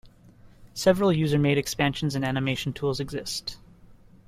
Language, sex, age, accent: English, male, 19-29, Canadian English